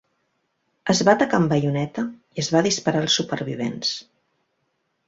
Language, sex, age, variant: Catalan, female, 40-49, Central